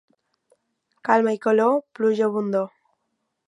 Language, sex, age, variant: Catalan, female, 19-29, Balear